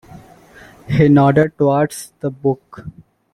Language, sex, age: English, male, 19-29